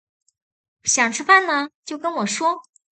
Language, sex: Chinese, female